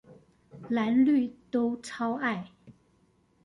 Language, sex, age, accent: Chinese, female, 40-49, 出生地：臺北市